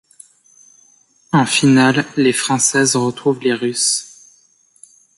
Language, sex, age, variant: French, male, under 19, Français de métropole